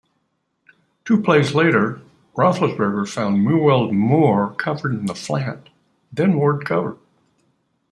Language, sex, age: English, male, 80-89